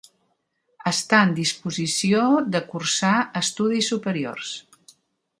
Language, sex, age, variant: Catalan, female, 60-69, Central